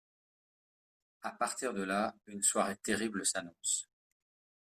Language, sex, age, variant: French, male, 40-49, Français de métropole